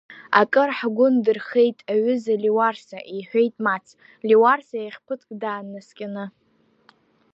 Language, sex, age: Abkhazian, female, under 19